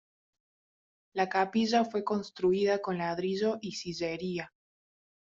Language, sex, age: Spanish, female, 19-29